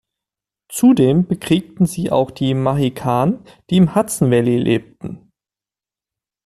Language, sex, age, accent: German, male, 30-39, Deutschland Deutsch